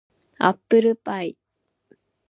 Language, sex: Japanese, female